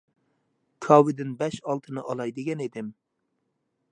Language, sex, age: Uyghur, male, 30-39